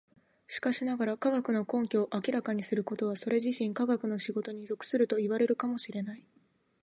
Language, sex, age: Japanese, female, 19-29